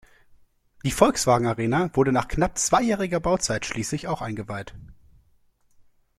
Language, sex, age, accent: German, male, 19-29, Deutschland Deutsch